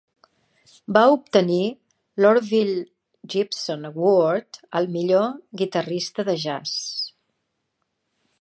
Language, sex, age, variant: Catalan, female, 50-59, Central